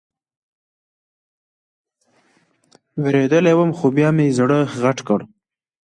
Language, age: Pashto, 19-29